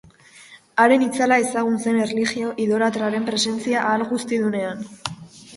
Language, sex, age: Basque, female, under 19